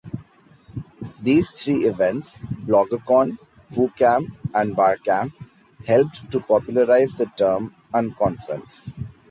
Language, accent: English, India and South Asia (India, Pakistan, Sri Lanka)